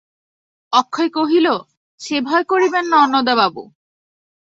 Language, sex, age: Bengali, female, 19-29